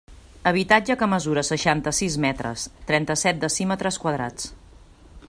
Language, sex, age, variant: Catalan, female, 40-49, Central